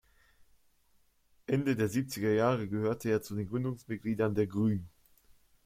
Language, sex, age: German, male, under 19